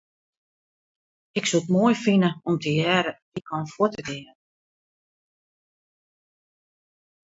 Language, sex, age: Western Frisian, female, 60-69